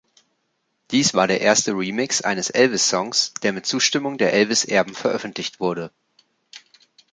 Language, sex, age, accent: German, male, 30-39, Deutschland Deutsch